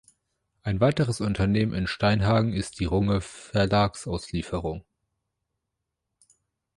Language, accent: German, Deutschland Deutsch